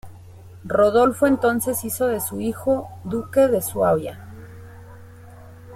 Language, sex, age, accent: Spanish, female, 30-39, México